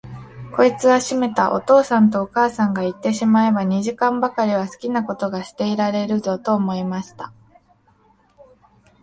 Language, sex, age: Japanese, female, 19-29